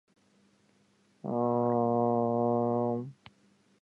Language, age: Japanese, 19-29